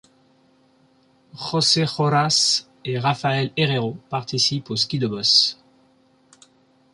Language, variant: French, Français de métropole